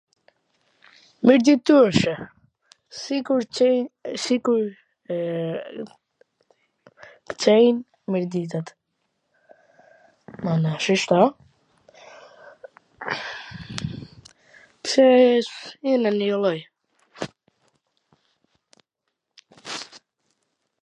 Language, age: Gheg Albanian, under 19